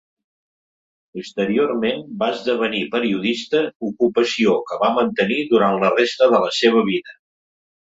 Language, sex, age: Catalan, male, 70-79